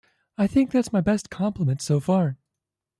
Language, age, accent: English, 19-29, United States English